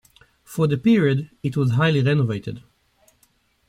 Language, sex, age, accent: English, male, 40-49, United States English